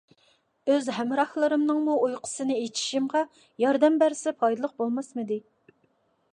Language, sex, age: Uyghur, female, 40-49